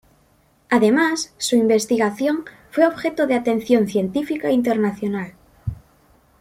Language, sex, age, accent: Spanish, female, under 19, España: Norte peninsular (Asturias, Castilla y León, Cantabria, País Vasco, Navarra, Aragón, La Rioja, Guadalajara, Cuenca)